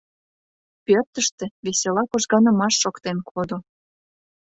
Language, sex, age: Mari, female, 19-29